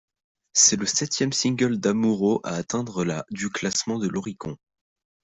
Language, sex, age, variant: French, male, under 19, Français de métropole